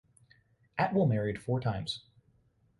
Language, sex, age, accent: English, male, 19-29, United States English